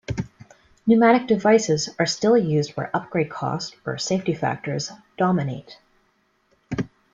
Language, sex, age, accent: English, female, 19-29, Canadian English